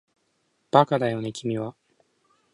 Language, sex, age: Japanese, male, 19-29